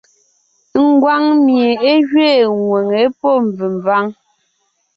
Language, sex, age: Ngiemboon, female, 30-39